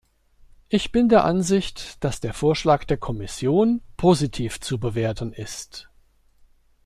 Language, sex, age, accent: German, male, 50-59, Deutschland Deutsch